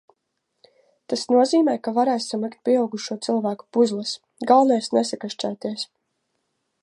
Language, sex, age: Latvian, female, 30-39